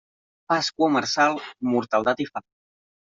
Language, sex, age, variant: Catalan, male, 19-29, Central